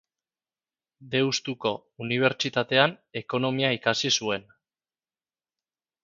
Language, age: Basque, 90+